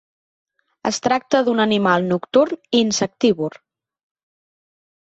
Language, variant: Catalan, Nord-Occidental